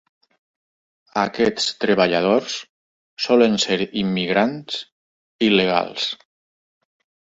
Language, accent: Catalan, valencià